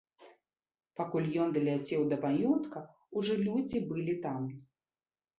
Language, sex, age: Belarusian, female, 30-39